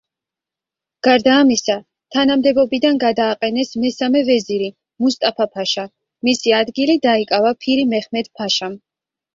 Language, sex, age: Georgian, female, 19-29